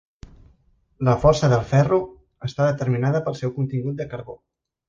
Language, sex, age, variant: Catalan, male, 30-39, Central